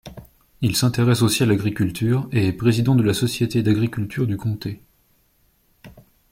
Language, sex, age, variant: French, male, 19-29, Français de métropole